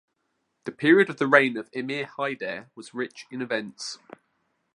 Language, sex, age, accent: English, male, 40-49, England English